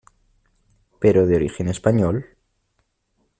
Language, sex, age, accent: Spanish, male, under 19, España: Centro-Sur peninsular (Madrid, Toledo, Castilla-La Mancha)